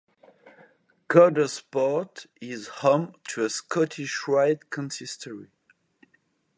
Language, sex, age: English, male, 30-39